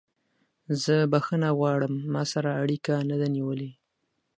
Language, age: Pashto, 19-29